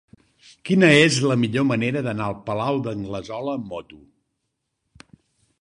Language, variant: Catalan, Nord-Occidental